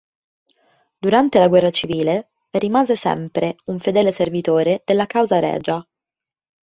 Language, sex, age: Italian, female, 19-29